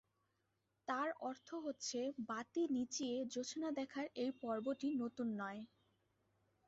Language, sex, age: Bengali, female, 19-29